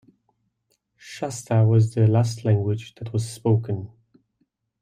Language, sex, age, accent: English, male, 30-39, United States English